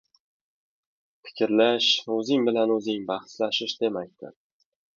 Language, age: Uzbek, 19-29